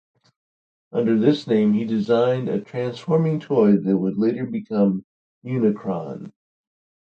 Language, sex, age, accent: English, male, 60-69, United States English